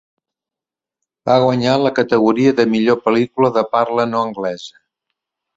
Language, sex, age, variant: Catalan, male, 60-69, Central